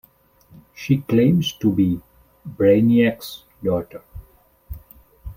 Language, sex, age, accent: English, male, 30-39, India and South Asia (India, Pakistan, Sri Lanka)